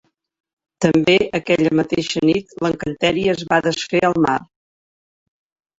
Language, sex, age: Catalan, female, 60-69